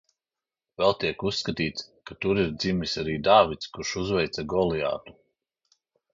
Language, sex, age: Latvian, male, 40-49